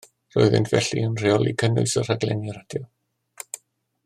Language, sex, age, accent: Welsh, male, 60-69, Y Deyrnas Unedig Cymraeg